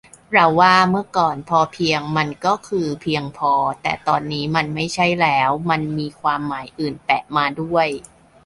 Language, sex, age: Thai, male, under 19